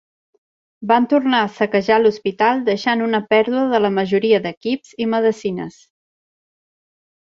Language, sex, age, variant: Catalan, female, 40-49, Central